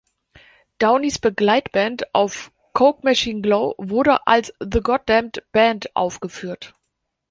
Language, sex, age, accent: German, female, 30-39, Deutschland Deutsch